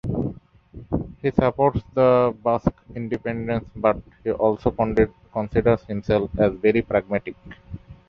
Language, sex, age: English, male, 19-29